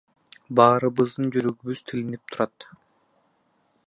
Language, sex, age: Kyrgyz, female, 19-29